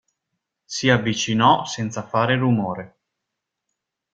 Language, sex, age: Italian, male, 30-39